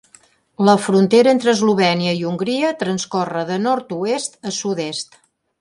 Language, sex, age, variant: Catalan, female, 50-59, Central